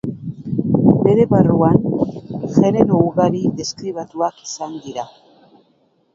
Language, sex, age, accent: Basque, female, 50-59, Mendebalekoa (Araba, Bizkaia, Gipuzkoako mendebaleko herri batzuk)